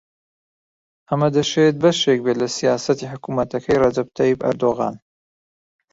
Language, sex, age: Central Kurdish, male, 30-39